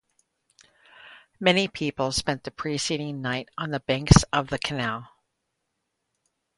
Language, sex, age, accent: English, female, 50-59, United States English